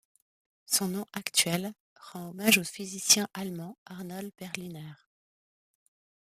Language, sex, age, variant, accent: French, female, 30-39, Français d'Europe, Français de Suisse